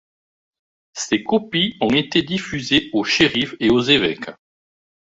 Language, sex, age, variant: French, male, 60-69, Français de métropole